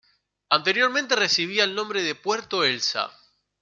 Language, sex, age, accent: Spanish, male, 19-29, Rioplatense: Argentina, Uruguay, este de Bolivia, Paraguay